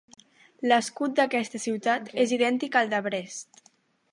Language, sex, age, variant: Catalan, female, under 19, Central